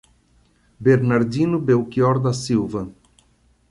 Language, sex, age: Portuguese, male, 60-69